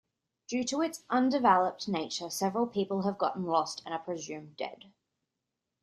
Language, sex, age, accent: English, female, 19-29, Australian English